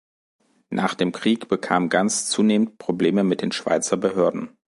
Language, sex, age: German, male, 40-49